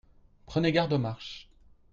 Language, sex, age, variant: French, male, 30-39, Français de métropole